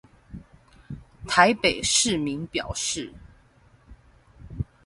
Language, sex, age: Chinese, female, 40-49